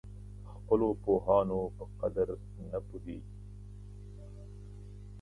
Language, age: Pashto, 40-49